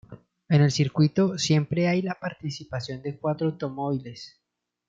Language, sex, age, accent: Spanish, male, 19-29, Andino-Pacífico: Colombia, Perú, Ecuador, oeste de Bolivia y Venezuela andina